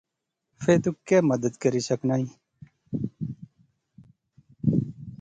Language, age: Pahari-Potwari, 30-39